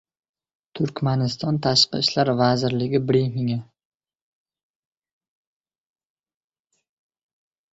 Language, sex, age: Uzbek, male, under 19